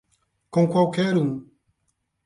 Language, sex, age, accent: Portuguese, male, 19-29, Paulista